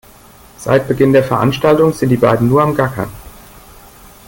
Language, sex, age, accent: German, male, 40-49, Deutschland Deutsch